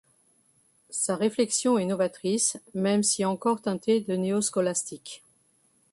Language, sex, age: French, female, 50-59